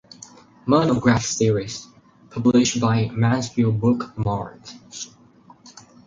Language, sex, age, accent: English, male, under 19, United States English